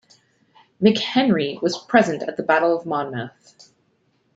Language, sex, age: English, female, 30-39